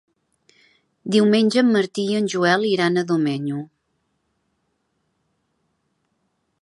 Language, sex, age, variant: Catalan, female, 40-49, Central